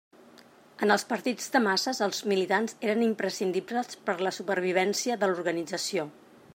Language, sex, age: Catalan, female, 40-49